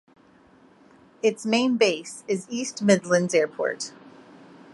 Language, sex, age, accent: English, female, 40-49, United States English